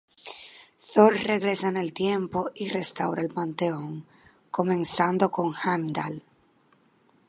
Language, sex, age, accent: Spanish, female, 30-39, Caribe: Cuba, Venezuela, Puerto Rico, República Dominicana, Panamá, Colombia caribeña, México caribeño, Costa del golfo de México